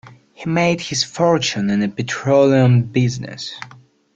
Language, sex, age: English, male, 19-29